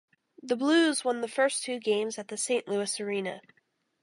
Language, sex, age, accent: English, female, under 19, United States English